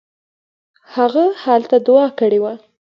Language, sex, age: Pashto, female, 19-29